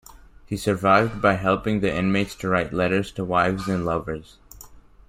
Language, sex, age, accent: English, male, under 19, United States English